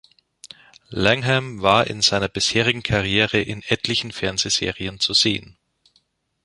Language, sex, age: German, male, 40-49